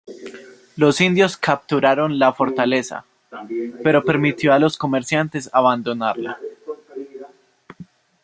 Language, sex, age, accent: Spanish, male, 19-29, Andino-Pacífico: Colombia, Perú, Ecuador, oeste de Bolivia y Venezuela andina